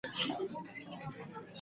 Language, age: English, under 19